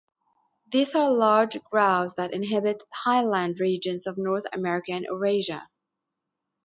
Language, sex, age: English, female, 30-39